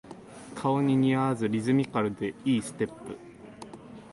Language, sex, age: Japanese, male, under 19